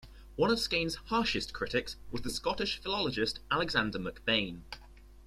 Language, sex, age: English, male, under 19